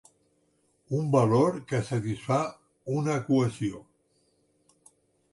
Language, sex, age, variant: Catalan, male, 60-69, Central